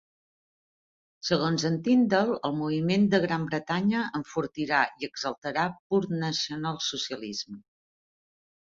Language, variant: Catalan, Central